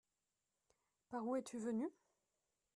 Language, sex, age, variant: French, female, 30-39, Français de métropole